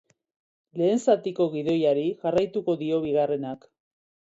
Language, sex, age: Basque, female, 40-49